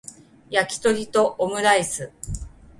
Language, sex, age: Japanese, female, 40-49